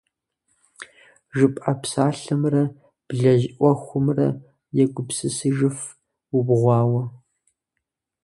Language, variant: Kabardian, Адыгэбзэ (Къэбэрдей, Кирил, псоми зэдай)